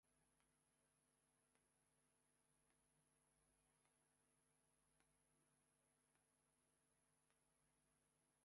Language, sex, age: English, female, 19-29